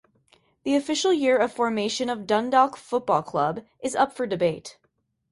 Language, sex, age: English, female, 30-39